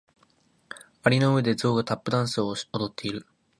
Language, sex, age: Japanese, male, 19-29